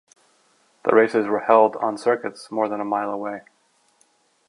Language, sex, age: English, male, 30-39